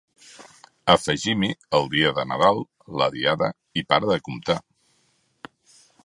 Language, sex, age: Catalan, male, 50-59